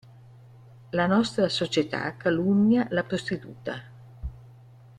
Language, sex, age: Italian, female, 70-79